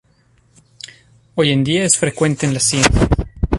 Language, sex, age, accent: Spanish, male, 30-39, México